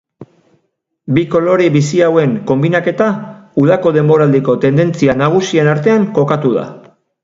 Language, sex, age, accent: Basque, male, 40-49, Erdialdekoa edo Nafarra (Gipuzkoa, Nafarroa)